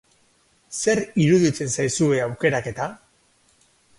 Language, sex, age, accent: Basque, male, 40-49, Mendebalekoa (Araba, Bizkaia, Gipuzkoako mendebaleko herri batzuk)